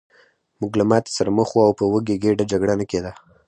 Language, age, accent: Pashto, 19-29, معیاري پښتو